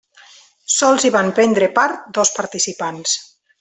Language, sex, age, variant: Catalan, female, 30-39, Nord-Occidental